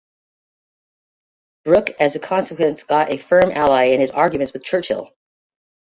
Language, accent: English, United States English